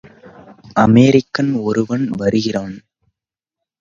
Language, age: Tamil, under 19